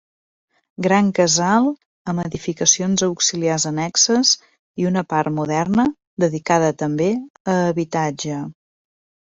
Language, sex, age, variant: Catalan, female, 40-49, Central